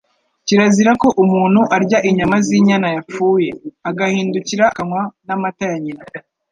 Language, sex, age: Kinyarwanda, male, 19-29